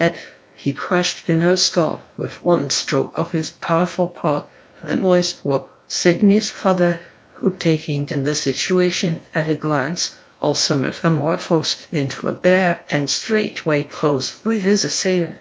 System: TTS, GlowTTS